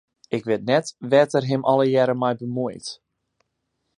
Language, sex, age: Western Frisian, male, 19-29